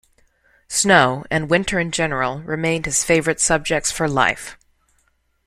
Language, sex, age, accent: English, female, 19-29, United States English